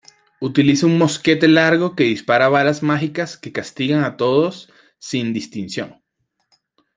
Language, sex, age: Spanish, male, 19-29